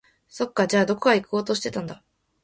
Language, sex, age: Japanese, female, 19-29